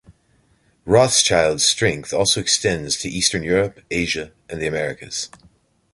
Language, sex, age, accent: English, male, 40-49, United States English